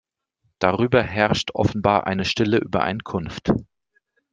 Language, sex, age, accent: German, male, 30-39, Deutschland Deutsch